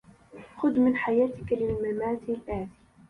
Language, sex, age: Arabic, female, under 19